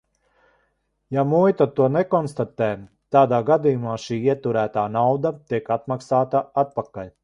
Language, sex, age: Latvian, male, 50-59